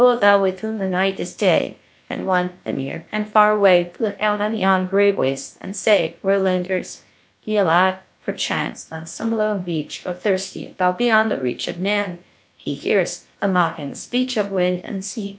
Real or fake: fake